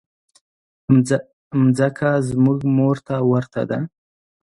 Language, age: Pashto, 30-39